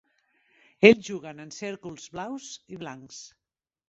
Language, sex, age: Catalan, female, 50-59